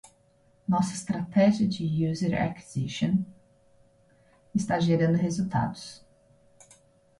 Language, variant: Portuguese, Portuguese (Brasil)